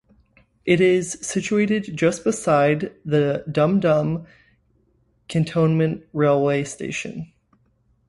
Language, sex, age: English, male, 19-29